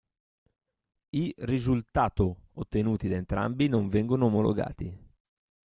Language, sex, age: Italian, male, 30-39